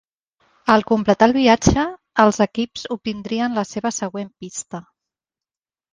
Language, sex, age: Catalan, female, 40-49